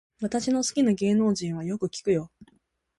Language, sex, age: Japanese, female, 19-29